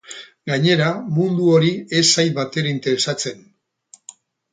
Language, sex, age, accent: Basque, male, 60-69, Erdialdekoa edo Nafarra (Gipuzkoa, Nafarroa)